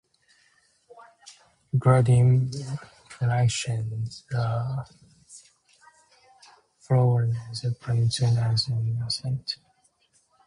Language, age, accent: English, 19-29, United States English